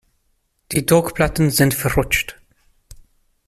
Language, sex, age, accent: German, male, 30-39, Deutschland Deutsch